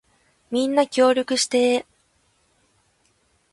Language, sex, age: Japanese, female, under 19